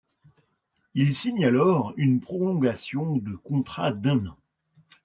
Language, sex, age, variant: French, male, 50-59, Français de métropole